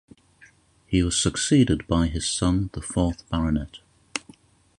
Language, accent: English, England English